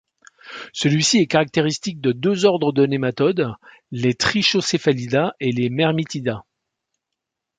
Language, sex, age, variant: French, male, 60-69, Français de métropole